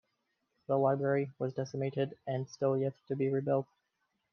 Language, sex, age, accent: English, male, 19-29, United States English